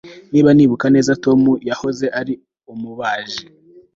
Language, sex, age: Kinyarwanda, male, 19-29